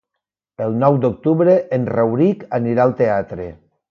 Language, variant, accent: Catalan, Valencià meridional, valencià